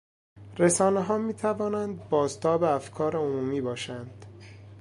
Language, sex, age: Persian, male, 19-29